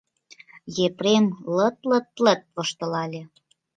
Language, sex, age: Mari, female, 19-29